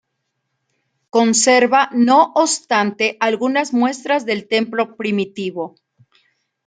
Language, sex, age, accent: Spanish, female, 40-49, México